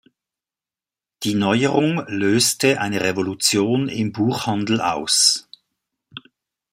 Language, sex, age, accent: German, male, 60-69, Schweizerdeutsch